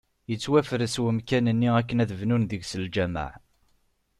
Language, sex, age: Kabyle, male, 30-39